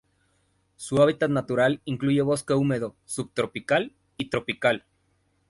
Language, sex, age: Spanish, male, 30-39